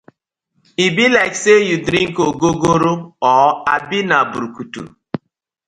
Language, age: Nigerian Pidgin, 30-39